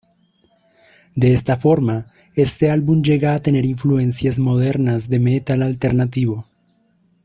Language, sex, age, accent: Spanish, male, 19-29, Andino-Pacífico: Colombia, Perú, Ecuador, oeste de Bolivia y Venezuela andina